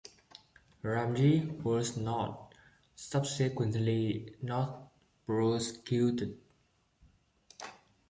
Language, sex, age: English, male, 19-29